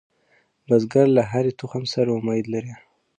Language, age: Pashto, 19-29